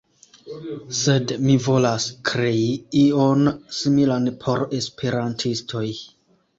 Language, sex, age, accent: Esperanto, male, 19-29, Internacia